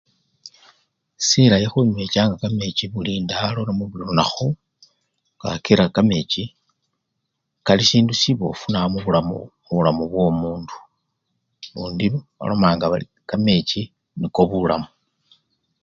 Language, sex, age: Luyia, male, 60-69